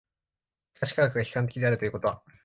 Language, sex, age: Japanese, male, 19-29